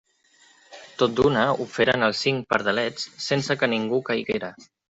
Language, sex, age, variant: Catalan, male, 30-39, Central